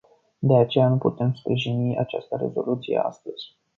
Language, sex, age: Romanian, male, 19-29